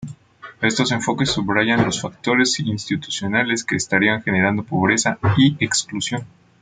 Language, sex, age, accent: Spanish, male, 30-39, México